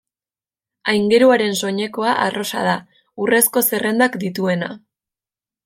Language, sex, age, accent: Basque, female, 19-29, Mendebalekoa (Araba, Bizkaia, Gipuzkoako mendebaleko herri batzuk)